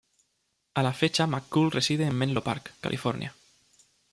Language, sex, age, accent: Spanish, male, 19-29, España: Sur peninsular (Andalucia, Extremadura, Murcia)